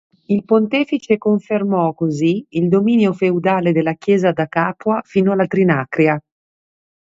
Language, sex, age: Italian, female, 40-49